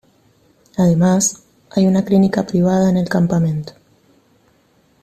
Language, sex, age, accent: Spanish, female, 40-49, Rioplatense: Argentina, Uruguay, este de Bolivia, Paraguay